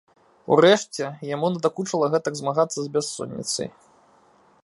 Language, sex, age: Belarusian, male, 19-29